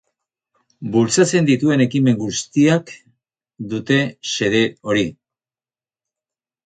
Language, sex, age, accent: Basque, male, 50-59, Mendebalekoa (Araba, Bizkaia, Gipuzkoako mendebaleko herri batzuk)